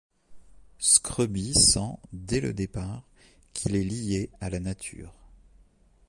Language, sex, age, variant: French, male, 40-49, Français de métropole